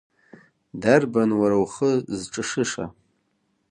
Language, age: Abkhazian, 30-39